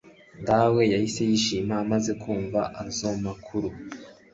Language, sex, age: Kinyarwanda, male, 19-29